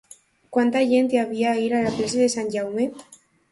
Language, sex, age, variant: Catalan, female, under 19, Alacantí